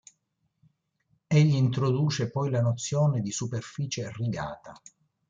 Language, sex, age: Italian, male, 60-69